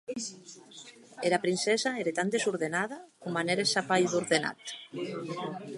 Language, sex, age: Occitan, female, 50-59